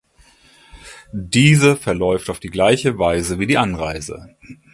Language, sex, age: German, male, 30-39